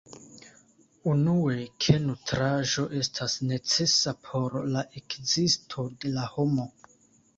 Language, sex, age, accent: Esperanto, male, 19-29, Internacia